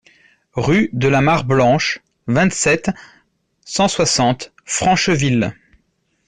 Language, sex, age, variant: French, male, 30-39, Français de métropole